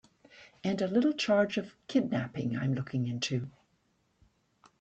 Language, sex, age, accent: English, female, 60-69, Canadian English